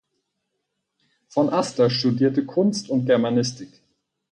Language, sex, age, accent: German, male, 40-49, Deutschland Deutsch